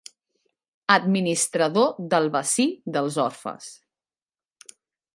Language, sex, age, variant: Catalan, female, 30-39, Central